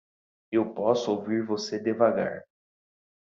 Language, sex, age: Portuguese, male, 30-39